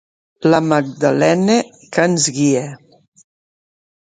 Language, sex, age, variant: Catalan, female, 50-59, Septentrional